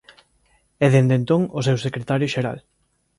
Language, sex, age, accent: Galician, male, 30-39, Normativo (estándar)